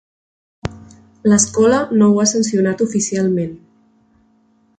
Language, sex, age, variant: Catalan, female, 19-29, Central